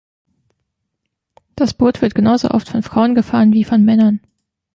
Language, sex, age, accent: German, female, 19-29, Deutschland Deutsch